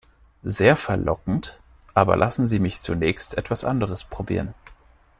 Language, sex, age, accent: German, male, 19-29, Deutschland Deutsch